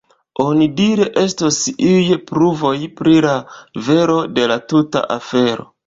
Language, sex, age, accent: Esperanto, male, 30-39, Internacia